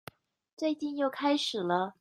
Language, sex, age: Chinese, female, 19-29